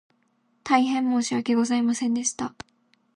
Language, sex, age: Japanese, female, under 19